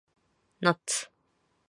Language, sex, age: Japanese, female, 19-29